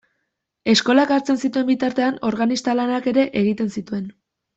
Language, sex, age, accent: Basque, female, under 19, Erdialdekoa edo Nafarra (Gipuzkoa, Nafarroa)